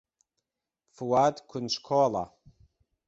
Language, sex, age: Central Kurdish, male, 30-39